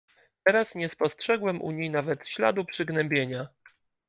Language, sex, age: Polish, male, 30-39